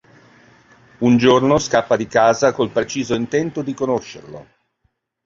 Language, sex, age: Italian, male, 60-69